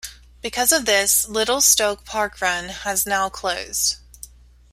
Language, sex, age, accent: English, female, 30-39, United States English